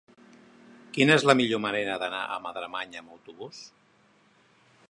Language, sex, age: Catalan, male, 50-59